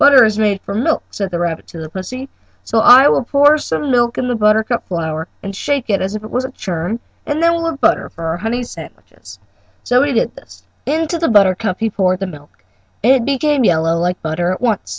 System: none